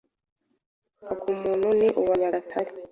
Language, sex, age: Kinyarwanda, female, 30-39